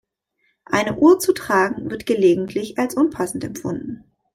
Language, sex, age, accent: German, female, 19-29, Deutschland Deutsch